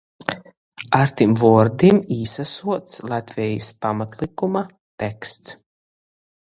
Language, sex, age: Latgalian, female, 30-39